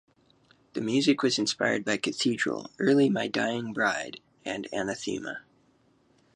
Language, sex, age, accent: English, male, under 19, United States English